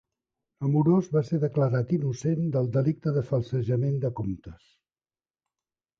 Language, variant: Catalan, Central